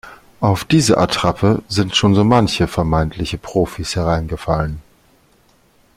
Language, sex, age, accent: German, male, 40-49, Deutschland Deutsch